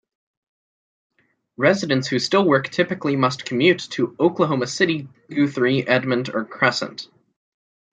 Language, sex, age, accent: English, male, under 19, United States English